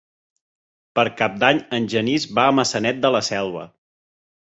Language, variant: Catalan, Central